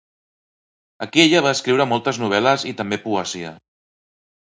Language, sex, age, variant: Catalan, male, 40-49, Central